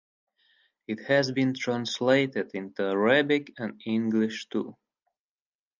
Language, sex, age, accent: English, male, 19-29, Russian